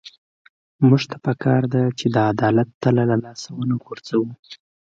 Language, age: Pashto, 19-29